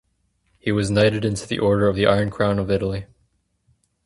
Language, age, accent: English, 19-29, Canadian English